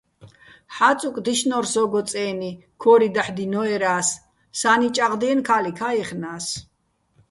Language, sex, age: Bats, female, 30-39